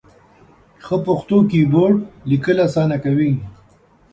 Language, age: Pashto, 50-59